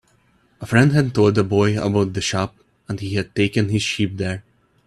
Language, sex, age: English, male, 19-29